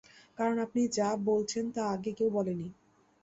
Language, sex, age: Bengali, female, 19-29